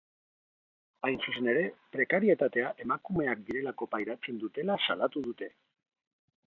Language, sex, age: Basque, male, 30-39